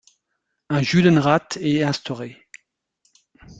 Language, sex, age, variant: French, male, 50-59, Français de métropole